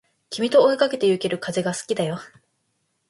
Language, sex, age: Japanese, female, under 19